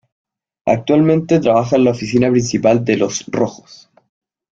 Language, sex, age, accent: Spanish, male, 19-29, Chileno: Chile, Cuyo